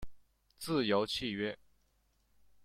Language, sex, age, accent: Chinese, male, under 19, 出生地：湖北省